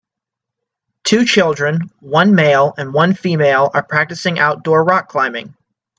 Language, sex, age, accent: English, male, 19-29, United States English